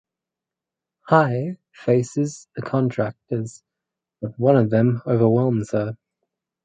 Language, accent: English, Australian English